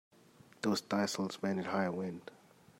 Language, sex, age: English, male, 19-29